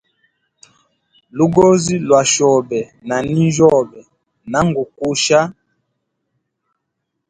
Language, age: Hemba, 30-39